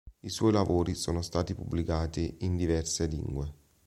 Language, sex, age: Italian, male, 30-39